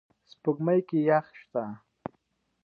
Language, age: Pashto, 19-29